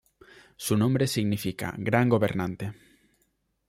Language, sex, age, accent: Spanish, male, under 19, España: Norte peninsular (Asturias, Castilla y León, Cantabria, País Vasco, Navarra, Aragón, La Rioja, Guadalajara, Cuenca)